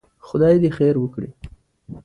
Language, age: Pashto, 30-39